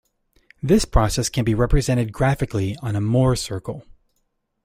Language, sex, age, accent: English, male, 30-39, United States English